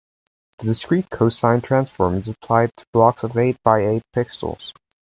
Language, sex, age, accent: English, male, under 19, Canadian English